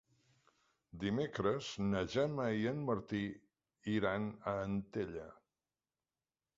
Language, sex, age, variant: Catalan, male, 60-69, Central